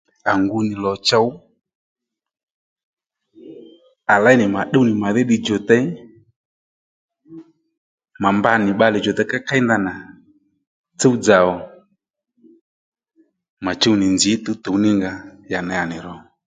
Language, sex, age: Lendu, male, 30-39